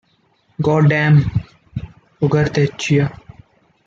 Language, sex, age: English, male, 19-29